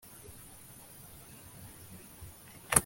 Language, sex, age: Kinyarwanda, male, 19-29